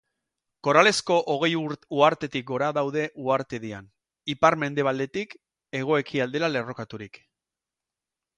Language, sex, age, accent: Basque, male, 50-59, Mendebalekoa (Araba, Bizkaia, Gipuzkoako mendebaleko herri batzuk)